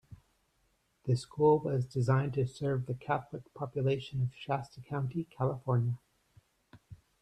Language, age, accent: English, 30-39, United States English